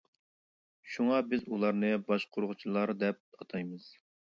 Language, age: Uyghur, 30-39